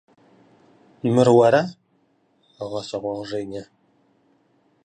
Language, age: Russian, 19-29